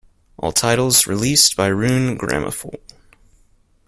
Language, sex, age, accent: English, male, 19-29, United States English